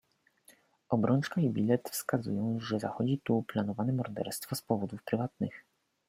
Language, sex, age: Polish, male, 30-39